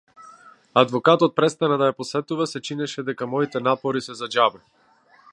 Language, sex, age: Macedonian, female, 19-29